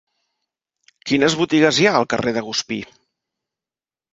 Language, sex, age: Catalan, male, 40-49